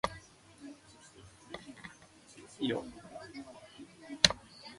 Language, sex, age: Japanese, male, 70-79